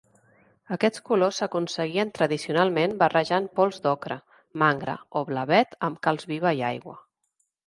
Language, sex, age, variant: Catalan, female, 40-49, Central